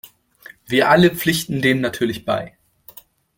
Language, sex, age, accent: German, male, 19-29, Deutschland Deutsch